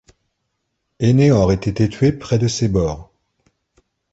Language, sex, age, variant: French, male, 50-59, Français de métropole